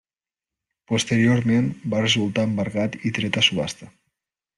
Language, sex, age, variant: Catalan, male, 19-29, Nord-Occidental